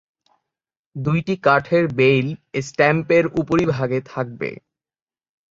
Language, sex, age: Bengali, male, 19-29